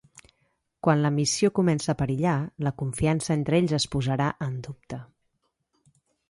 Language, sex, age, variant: Catalan, female, 40-49, Central